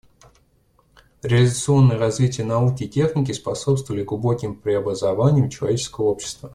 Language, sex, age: Russian, male, 30-39